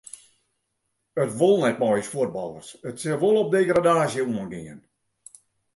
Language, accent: Western Frisian, Klaaifrysk